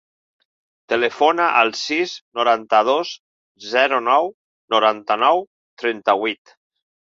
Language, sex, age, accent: Catalan, male, 50-59, valencià